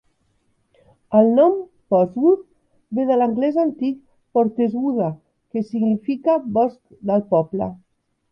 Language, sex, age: Catalan, female, 50-59